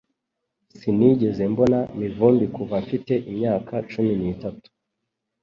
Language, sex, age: Kinyarwanda, male, 19-29